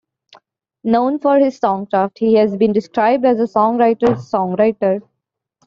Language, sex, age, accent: English, female, 19-29, United States English